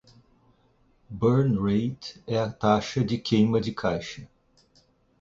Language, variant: Portuguese, Portuguese (Brasil)